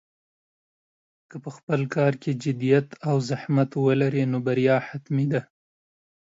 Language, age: Pashto, 19-29